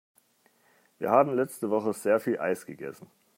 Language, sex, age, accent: German, male, 40-49, Deutschland Deutsch